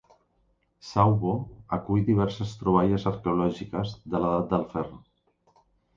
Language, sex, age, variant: Catalan, male, 50-59, Central